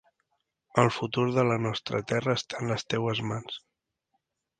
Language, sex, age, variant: Catalan, male, 30-39, Central